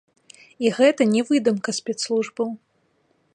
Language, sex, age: Belarusian, female, 19-29